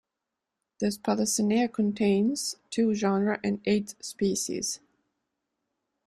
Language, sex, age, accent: English, female, 19-29, United States English